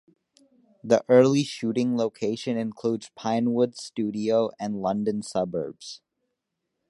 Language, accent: English, United States English